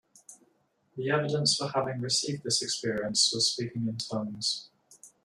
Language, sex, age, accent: English, male, 19-29, England English